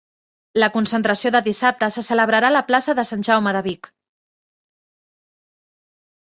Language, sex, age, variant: Catalan, female, 19-29, Central